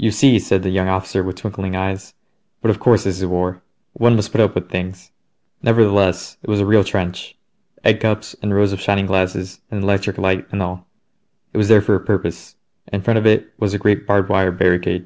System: none